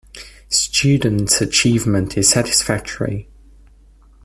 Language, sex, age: English, male, 19-29